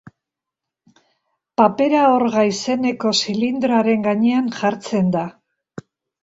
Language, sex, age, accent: Basque, female, 70-79, Mendebalekoa (Araba, Bizkaia, Gipuzkoako mendebaleko herri batzuk)